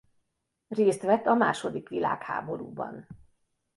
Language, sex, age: Hungarian, female, 50-59